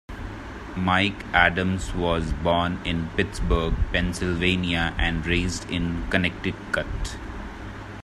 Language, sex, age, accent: English, male, 30-39, India and South Asia (India, Pakistan, Sri Lanka)